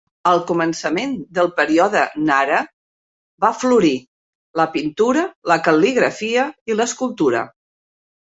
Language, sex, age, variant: Catalan, female, 60-69, Central